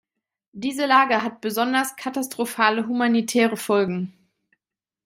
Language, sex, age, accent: German, female, 30-39, Deutschland Deutsch